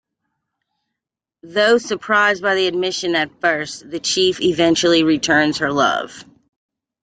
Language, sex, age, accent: English, female, 40-49, United States English